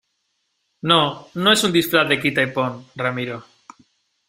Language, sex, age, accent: Spanish, male, 19-29, España: Norte peninsular (Asturias, Castilla y León, Cantabria, País Vasco, Navarra, Aragón, La Rioja, Guadalajara, Cuenca)